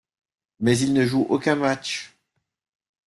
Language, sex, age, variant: French, male, 50-59, Français de métropole